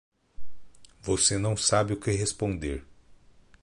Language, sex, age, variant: Portuguese, male, 30-39, Portuguese (Brasil)